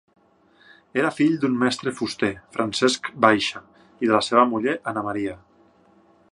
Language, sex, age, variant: Catalan, male, 30-39, Septentrional